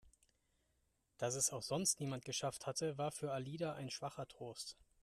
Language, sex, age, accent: German, male, 30-39, Deutschland Deutsch